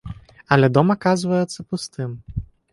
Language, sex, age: Belarusian, male, 19-29